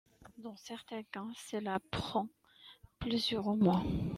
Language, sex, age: French, female, 19-29